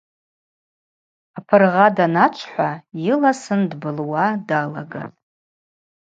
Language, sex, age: Abaza, female, 40-49